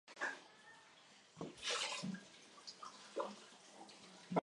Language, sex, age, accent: Spanish, female, 19-29, México